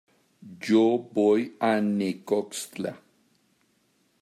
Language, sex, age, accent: Spanish, male, 40-49, Andino-Pacífico: Colombia, Perú, Ecuador, oeste de Bolivia y Venezuela andina